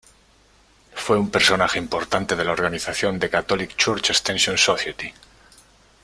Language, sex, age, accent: Spanish, male, 30-39, España: Norte peninsular (Asturias, Castilla y León, Cantabria, País Vasco, Navarra, Aragón, La Rioja, Guadalajara, Cuenca)